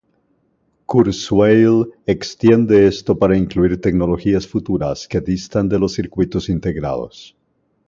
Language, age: Spanish, 50-59